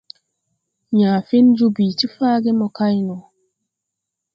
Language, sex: Tupuri, female